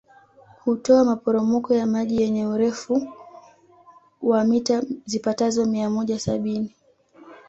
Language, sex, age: Swahili, female, 19-29